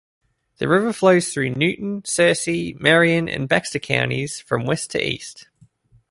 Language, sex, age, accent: English, male, 19-29, Australian English